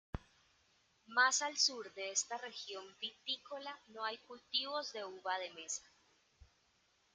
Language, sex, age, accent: Spanish, female, 30-39, Caribe: Cuba, Venezuela, Puerto Rico, República Dominicana, Panamá, Colombia caribeña, México caribeño, Costa del golfo de México